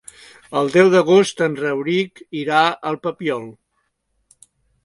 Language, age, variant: Catalan, 60-69, Central